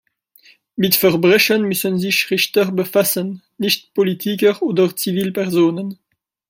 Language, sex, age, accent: German, male, 19-29, Französisch Deutsch